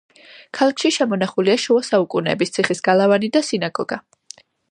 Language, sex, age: Georgian, female, 19-29